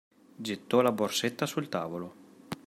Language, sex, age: Italian, male, 30-39